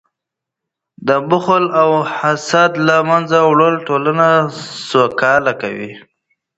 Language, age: Pashto, 19-29